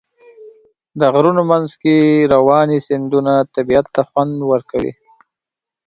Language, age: Pashto, 30-39